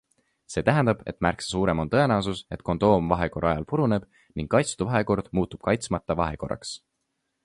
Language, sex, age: Estonian, male, 19-29